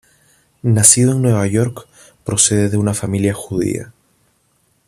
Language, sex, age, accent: Spanish, male, 30-39, Andino-Pacífico: Colombia, Perú, Ecuador, oeste de Bolivia y Venezuela andina